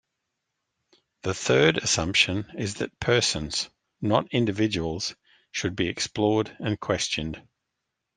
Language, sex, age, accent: English, male, 50-59, Australian English